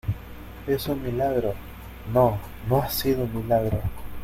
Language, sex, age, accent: Spanish, male, 19-29, Rioplatense: Argentina, Uruguay, este de Bolivia, Paraguay